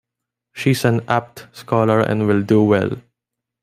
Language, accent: English, Filipino